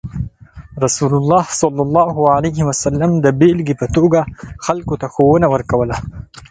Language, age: Pashto, under 19